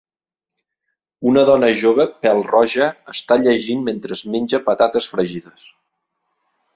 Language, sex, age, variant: Catalan, male, 40-49, Central